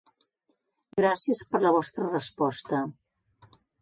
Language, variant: Catalan, Central